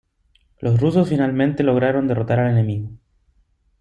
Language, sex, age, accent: Spanish, male, 30-39, Chileno: Chile, Cuyo